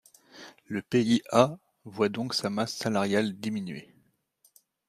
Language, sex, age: French, male, 30-39